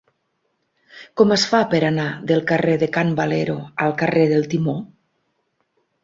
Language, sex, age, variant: Catalan, female, 50-59, Nord-Occidental